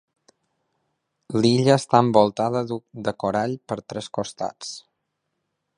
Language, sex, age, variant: Catalan, male, 30-39, Balear